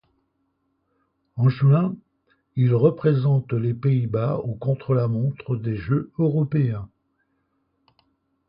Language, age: French, 70-79